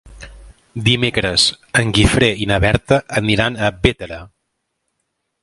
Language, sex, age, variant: Catalan, male, 40-49, Central